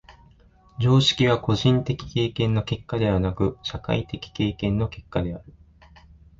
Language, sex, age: Japanese, male, 19-29